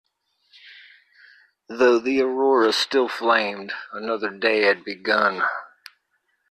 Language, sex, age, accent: English, male, 30-39, United States English